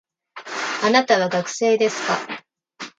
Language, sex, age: Japanese, female, 40-49